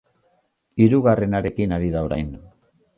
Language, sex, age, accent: Basque, male, 50-59, Mendebalekoa (Araba, Bizkaia, Gipuzkoako mendebaleko herri batzuk)